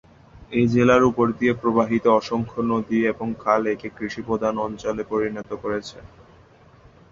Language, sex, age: Bengali, male, 19-29